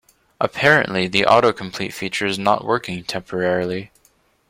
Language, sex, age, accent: English, male, 19-29, United States English